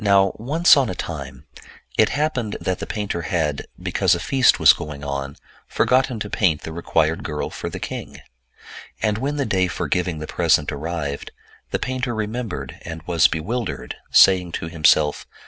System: none